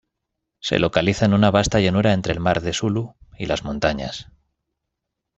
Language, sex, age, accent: Spanish, male, 19-29, España: Norte peninsular (Asturias, Castilla y León, Cantabria, País Vasco, Navarra, Aragón, La Rioja, Guadalajara, Cuenca)